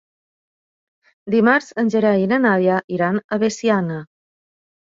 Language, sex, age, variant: Catalan, female, 50-59, Balear